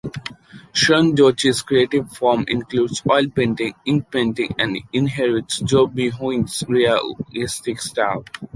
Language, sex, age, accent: English, male, 19-29, India and South Asia (India, Pakistan, Sri Lanka)